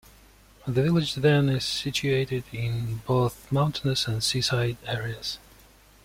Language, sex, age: English, male, 19-29